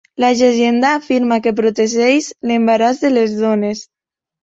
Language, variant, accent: Catalan, Septentrional, septentrional